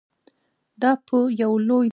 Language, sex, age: Pashto, female, 19-29